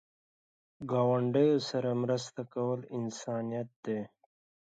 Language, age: Pashto, 19-29